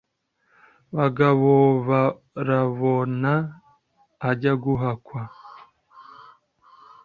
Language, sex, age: Kinyarwanda, male, 19-29